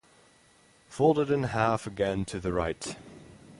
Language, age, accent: English, 19-29, United States English; England English